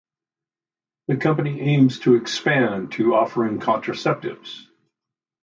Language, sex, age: English, male, 60-69